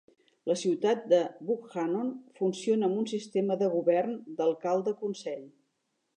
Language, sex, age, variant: Catalan, female, 60-69, Central